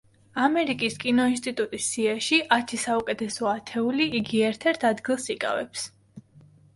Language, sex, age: Georgian, female, 19-29